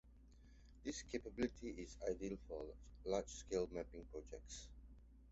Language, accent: English, England English